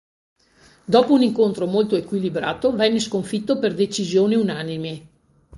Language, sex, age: Italian, female, 60-69